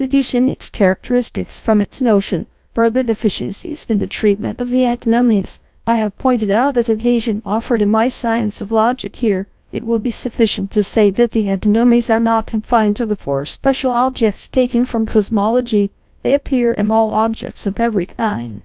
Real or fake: fake